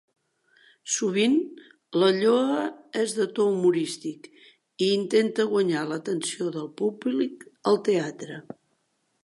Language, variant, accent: Catalan, Central, septentrional